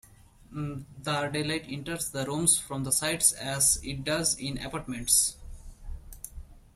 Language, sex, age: English, male, 19-29